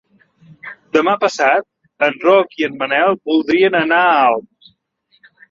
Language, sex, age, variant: Catalan, male, 40-49, Central